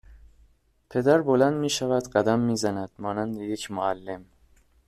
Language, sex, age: Persian, male, 19-29